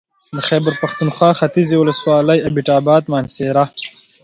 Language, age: Pashto, 19-29